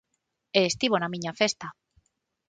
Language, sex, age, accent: Galician, female, 40-49, Normativo (estándar); Neofalante